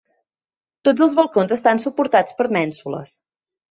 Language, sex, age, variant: Catalan, female, 30-39, Central